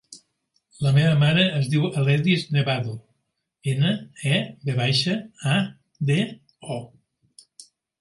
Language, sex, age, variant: Catalan, male, 60-69, Central